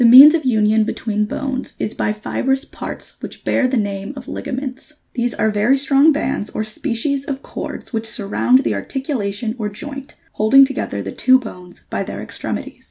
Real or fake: real